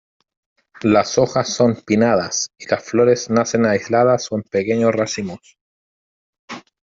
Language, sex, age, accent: Spanish, male, 30-39, Chileno: Chile, Cuyo